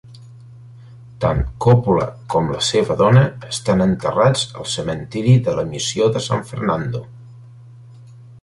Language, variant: Catalan, Central